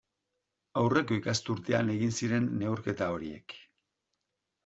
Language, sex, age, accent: Basque, male, 60-69, Mendebalekoa (Araba, Bizkaia, Gipuzkoako mendebaleko herri batzuk)